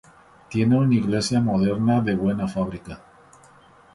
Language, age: Spanish, 50-59